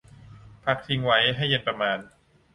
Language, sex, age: Thai, male, under 19